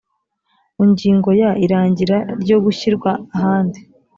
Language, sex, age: Kinyarwanda, female, 19-29